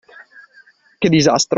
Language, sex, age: Italian, male, 19-29